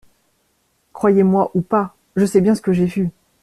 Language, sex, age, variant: French, female, 40-49, Français de métropole